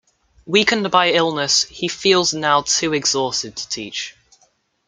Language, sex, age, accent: English, male, under 19, England English